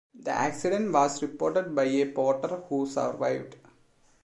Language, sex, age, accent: English, male, 19-29, India and South Asia (India, Pakistan, Sri Lanka)